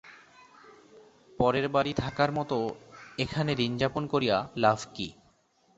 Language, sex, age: Bengali, male, 30-39